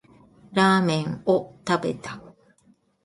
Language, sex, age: Japanese, female, 40-49